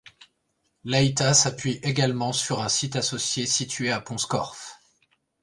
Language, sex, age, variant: French, male, 30-39, Français de métropole